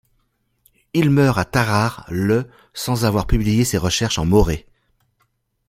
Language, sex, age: French, male, 40-49